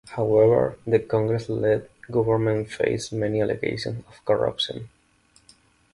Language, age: English, 19-29